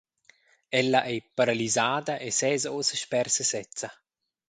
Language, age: Romansh, 30-39